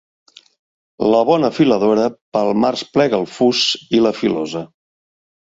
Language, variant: Catalan, Central